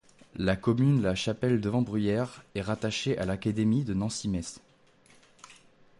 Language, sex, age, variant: French, male, 19-29, Français de métropole